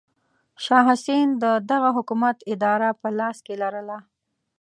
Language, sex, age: Pashto, female, 30-39